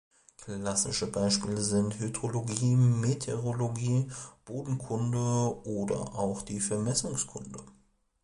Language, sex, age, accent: German, male, 19-29, Deutschland Deutsch